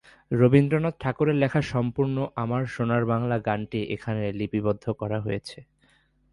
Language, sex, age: Bengali, male, 19-29